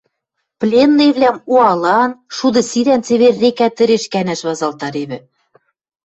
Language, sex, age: Western Mari, female, 50-59